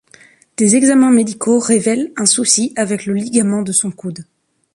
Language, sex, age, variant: French, female, 19-29, Français de métropole